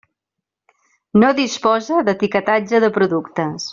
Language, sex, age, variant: Catalan, female, 40-49, Central